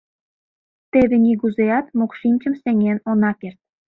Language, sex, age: Mari, female, 19-29